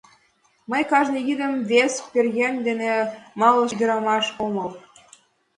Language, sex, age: Mari, female, 19-29